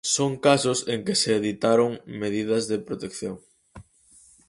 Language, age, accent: Galician, 19-29, Atlántico (seseo e gheada)